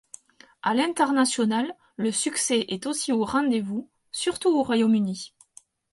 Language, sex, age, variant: French, female, 30-39, Français de métropole